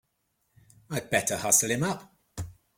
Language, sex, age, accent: English, male, 40-49, England English